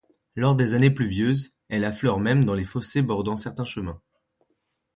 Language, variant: French, Français de métropole